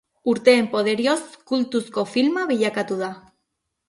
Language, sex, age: Basque, female, 30-39